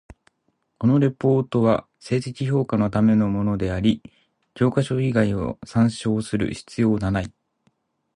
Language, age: Japanese, 30-39